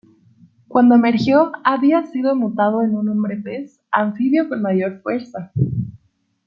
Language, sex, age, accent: Spanish, female, 19-29, México